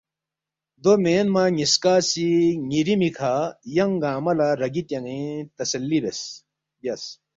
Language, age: Balti, 30-39